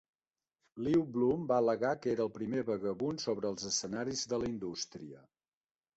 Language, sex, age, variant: Catalan, male, 50-59, Central